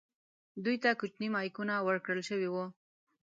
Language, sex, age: Pashto, female, 19-29